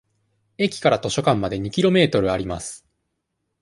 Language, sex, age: Japanese, male, 19-29